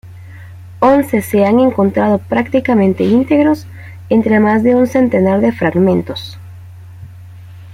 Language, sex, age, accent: Spanish, female, 30-39, América central